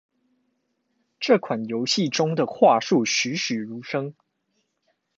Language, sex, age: Chinese, male, 19-29